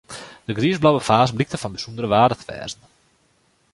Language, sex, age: Western Frisian, male, 19-29